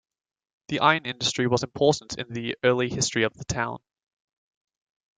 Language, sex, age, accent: English, male, 19-29, Australian English